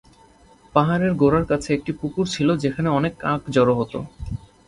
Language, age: Bengali, 19-29